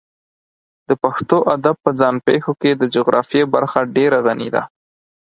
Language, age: Pashto, 19-29